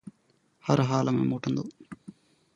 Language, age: Sindhi, 19-29